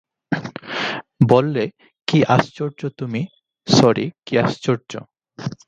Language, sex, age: Bengali, male, 19-29